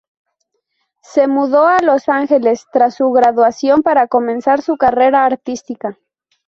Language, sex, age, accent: Spanish, female, 19-29, México